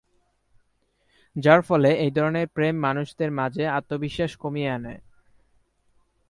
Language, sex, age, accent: Bengali, male, 19-29, Standard Bengali